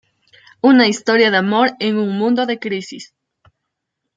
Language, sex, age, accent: Spanish, female, 30-39, América central